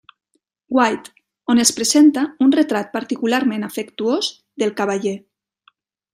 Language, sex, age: Catalan, female, 30-39